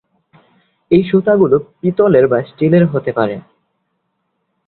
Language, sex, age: Bengali, male, 19-29